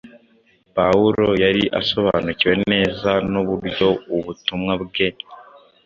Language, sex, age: Kinyarwanda, male, under 19